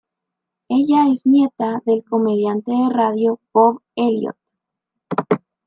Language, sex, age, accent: Spanish, female, 19-29, América central